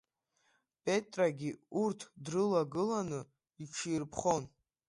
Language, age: Abkhazian, under 19